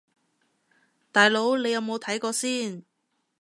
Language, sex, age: Cantonese, female, 30-39